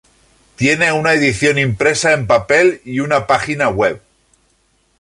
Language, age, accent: Spanish, 40-49, España: Centro-Sur peninsular (Madrid, Toledo, Castilla-La Mancha)